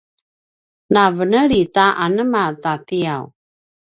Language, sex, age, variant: Paiwan, female, 50-59, pinayuanan a kinaikacedasan (東排灣語)